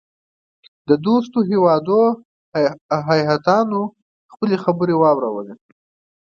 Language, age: Pashto, 19-29